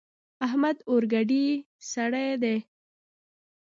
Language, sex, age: Pashto, female, 30-39